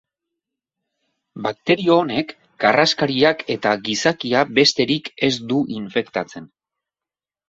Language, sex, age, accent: Basque, male, 40-49, Mendebalekoa (Araba, Bizkaia, Gipuzkoako mendebaleko herri batzuk)